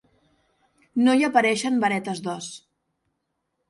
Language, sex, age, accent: Catalan, female, 19-29, central; nord-occidental